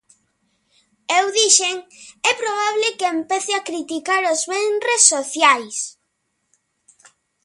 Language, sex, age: Galician, male, 50-59